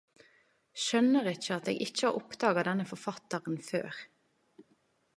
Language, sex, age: Norwegian Nynorsk, female, 30-39